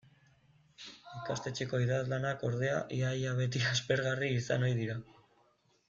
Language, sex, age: Basque, male, 19-29